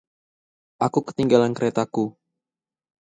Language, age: Indonesian, 19-29